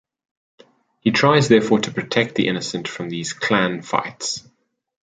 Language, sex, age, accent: English, male, 19-29, Southern African (South Africa, Zimbabwe, Namibia)